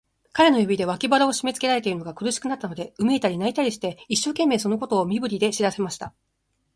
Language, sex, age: Japanese, female, under 19